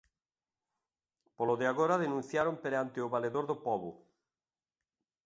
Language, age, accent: Galician, 60-69, Oriental (común en zona oriental)